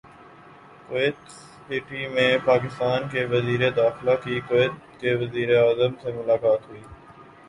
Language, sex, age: Urdu, male, 19-29